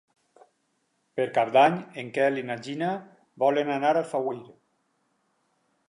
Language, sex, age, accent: Catalan, male, 50-59, valencià